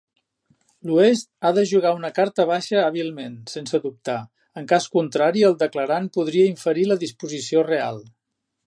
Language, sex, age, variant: Catalan, male, 60-69, Central